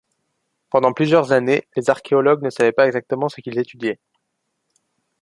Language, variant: French, Français de métropole